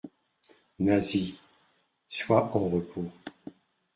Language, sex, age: French, male, 60-69